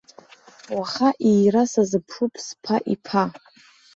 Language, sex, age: Abkhazian, female, under 19